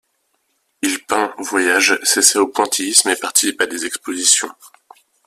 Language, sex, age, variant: French, male, 19-29, Français de métropole